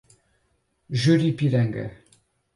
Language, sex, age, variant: Portuguese, male, 30-39, Portuguese (Portugal)